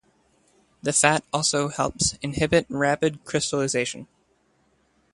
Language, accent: English, United States English